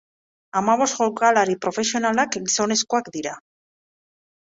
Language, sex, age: Basque, female, 40-49